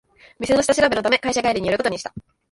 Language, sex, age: Japanese, female, under 19